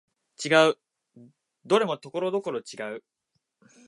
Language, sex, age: Japanese, male, 19-29